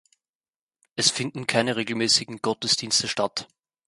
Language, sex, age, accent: German, male, 19-29, Österreichisches Deutsch